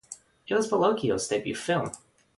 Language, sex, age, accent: English, male, under 19, United States English